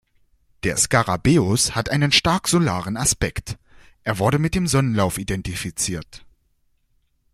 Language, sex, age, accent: German, male, under 19, Deutschland Deutsch